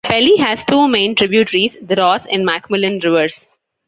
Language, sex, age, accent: English, female, 19-29, India and South Asia (India, Pakistan, Sri Lanka)